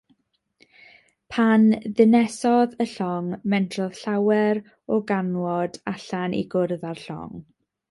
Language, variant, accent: Welsh, South-Western Welsh, Y Deyrnas Unedig Cymraeg